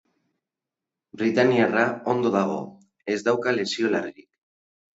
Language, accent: Basque, Mendebalekoa (Araba, Bizkaia, Gipuzkoako mendebaleko herri batzuk)